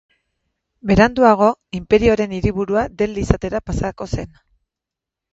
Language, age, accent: Basque, 50-59, Mendebalekoa (Araba, Bizkaia, Gipuzkoako mendebaleko herri batzuk)